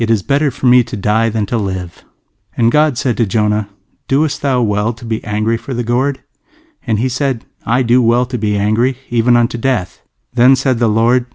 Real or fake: real